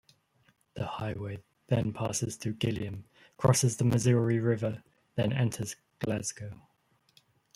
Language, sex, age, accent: English, male, 19-29, England English